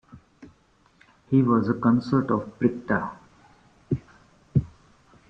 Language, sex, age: English, male, 30-39